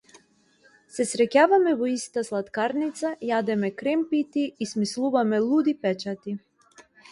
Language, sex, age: Macedonian, female, 30-39